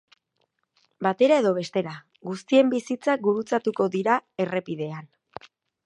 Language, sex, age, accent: Basque, female, 30-39, Erdialdekoa edo Nafarra (Gipuzkoa, Nafarroa)